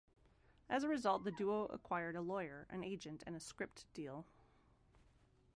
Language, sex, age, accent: English, female, 30-39, United States English